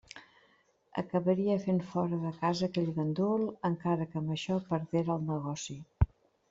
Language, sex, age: Catalan, female, 60-69